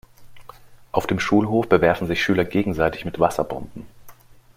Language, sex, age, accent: German, male, 30-39, Deutschland Deutsch